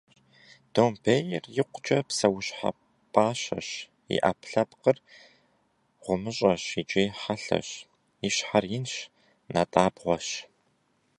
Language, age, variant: Kabardian, 19-29, Адыгэбзэ (Къэбэрдей, Кирил, псоми зэдай)